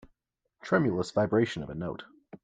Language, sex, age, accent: English, male, under 19, United States English